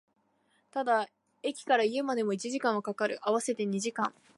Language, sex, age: Japanese, female, 19-29